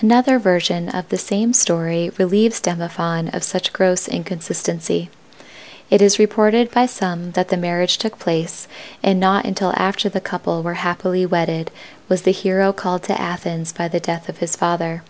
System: none